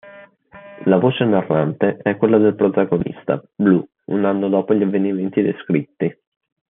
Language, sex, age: Italian, male, under 19